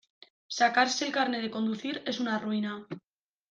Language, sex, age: Spanish, female, 19-29